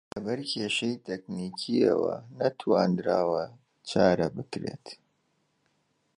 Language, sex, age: Central Kurdish, male, 30-39